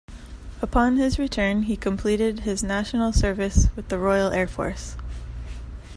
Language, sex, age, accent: English, female, 30-39, United States English